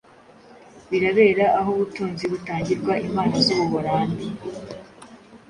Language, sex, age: Kinyarwanda, female, 19-29